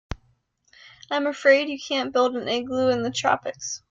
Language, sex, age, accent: English, female, 19-29, United States English